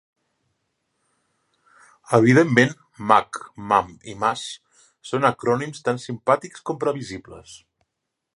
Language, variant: Catalan, Central